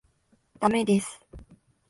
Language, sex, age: Japanese, female, 19-29